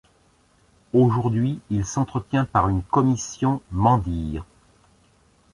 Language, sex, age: French, male, 70-79